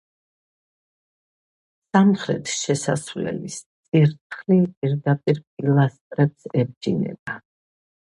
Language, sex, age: Georgian, female, 50-59